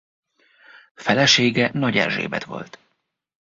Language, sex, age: Hungarian, male, 30-39